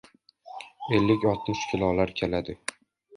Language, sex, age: Uzbek, male, 19-29